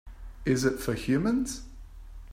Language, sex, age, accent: English, male, 19-29, Australian English